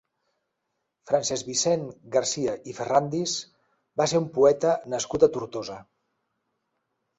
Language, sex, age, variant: Catalan, male, 60-69, Central